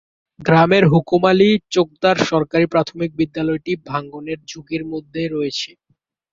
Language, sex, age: Bengali, male, under 19